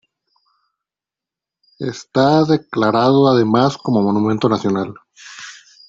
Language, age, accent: Spanish, 30-39, México